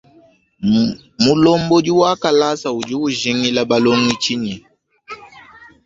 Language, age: Luba-Lulua, 19-29